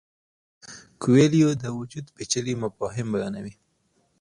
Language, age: Pashto, 19-29